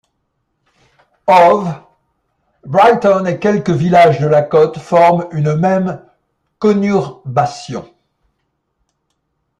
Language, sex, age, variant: French, male, 70-79, Français de métropole